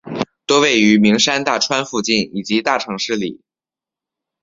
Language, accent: Chinese, 出生地：辽宁省